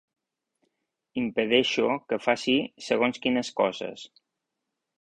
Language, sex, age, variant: Catalan, male, 50-59, Balear